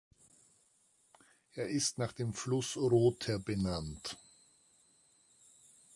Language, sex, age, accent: German, male, 60-69, Österreichisches Deutsch